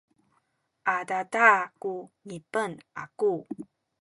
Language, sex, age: Sakizaya, female, 30-39